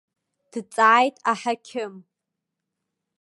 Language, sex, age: Abkhazian, female, 19-29